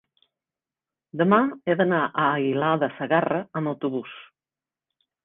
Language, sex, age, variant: Catalan, female, 50-59, Central